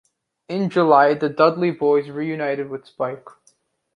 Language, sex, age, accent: English, male, under 19, United States English